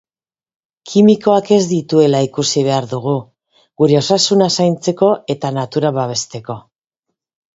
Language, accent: Basque, Mendebalekoa (Araba, Bizkaia, Gipuzkoako mendebaleko herri batzuk)